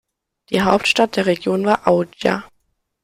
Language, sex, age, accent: German, male, under 19, Deutschland Deutsch